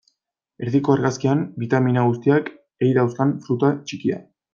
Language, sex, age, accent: Basque, male, 19-29, Erdialdekoa edo Nafarra (Gipuzkoa, Nafarroa)